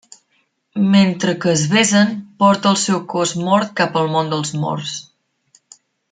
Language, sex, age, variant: Catalan, female, 30-39, Central